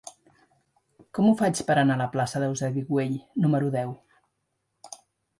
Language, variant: Catalan, Central